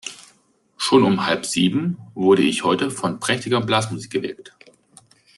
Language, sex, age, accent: German, male, 30-39, Deutschland Deutsch